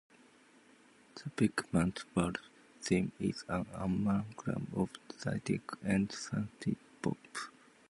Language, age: English, 30-39